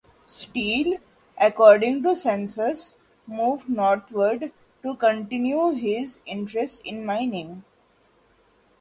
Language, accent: English, India and South Asia (India, Pakistan, Sri Lanka)